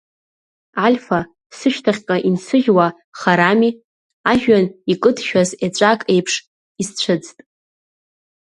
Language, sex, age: Abkhazian, female, under 19